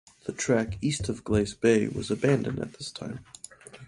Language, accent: English, United States English